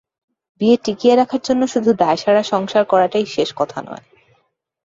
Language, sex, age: Bengali, female, 19-29